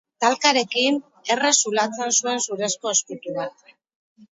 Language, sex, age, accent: Basque, female, 50-59, Mendebalekoa (Araba, Bizkaia, Gipuzkoako mendebaleko herri batzuk)